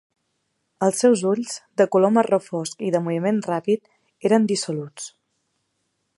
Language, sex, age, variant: Catalan, female, 19-29, Central